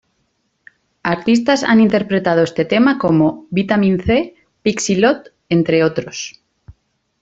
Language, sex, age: Spanish, female, 30-39